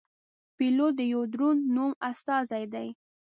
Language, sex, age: Pashto, female, 19-29